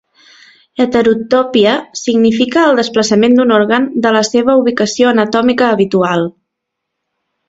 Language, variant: Catalan, Central